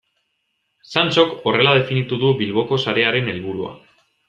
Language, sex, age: Basque, male, 19-29